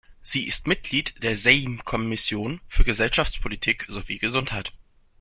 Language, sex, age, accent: German, male, 19-29, Deutschland Deutsch